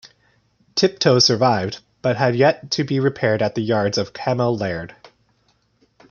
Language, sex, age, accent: English, male, 19-29, Canadian English